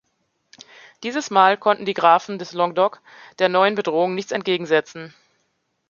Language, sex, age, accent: German, female, 30-39, Deutschland Deutsch